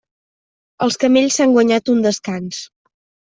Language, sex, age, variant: Catalan, female, 19-29, Central